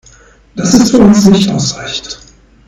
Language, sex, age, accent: German, male, 40-49, Deutschland Deutsch